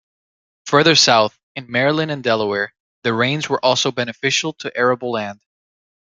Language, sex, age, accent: English, male, 19-29, United States English